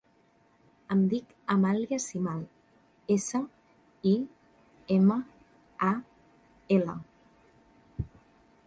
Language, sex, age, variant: Catalan, female, 19-29, Central